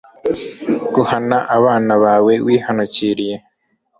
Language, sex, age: Kinyarwanda, male, 19-29